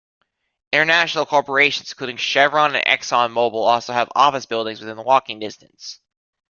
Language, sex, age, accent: English, male, 19-29, United States English